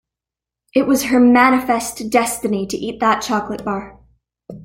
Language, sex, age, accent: English, female, under 19, Canadian English